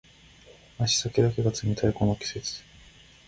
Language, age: Japanese, 19-29